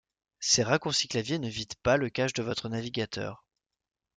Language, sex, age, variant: French, male, 19-29, Français de métropole